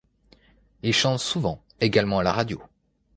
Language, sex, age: French, male, 19-29